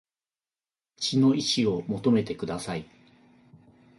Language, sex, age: Japanese, male, 50-59